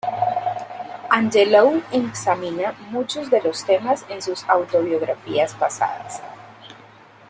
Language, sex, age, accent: Spanish, female, 30-39, Caribe: Cuba, Venezuela, Puerto Rico, República Dominicana, Panamá, Colombia caribeña, México caribeño, Costa del golfo de México